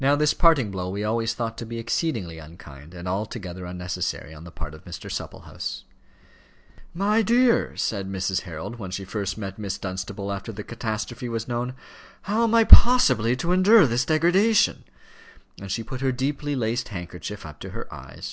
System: none